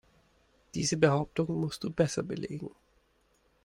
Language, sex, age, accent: German, male, 30-39, Deutschland Deutsch